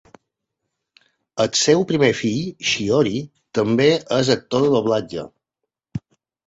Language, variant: Catalan, Balear